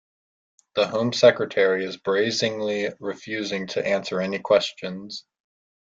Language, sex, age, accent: English, male, under 19, United States English